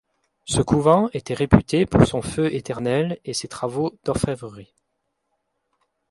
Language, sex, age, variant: French, male, 40-49, Français de métropole